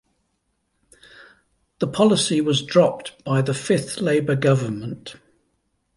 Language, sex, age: English, male, 50-59